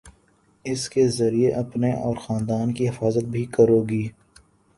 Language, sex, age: Urdu, male, 19-29